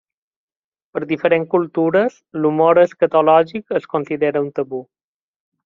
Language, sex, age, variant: Catalan, male, 30-39, Balear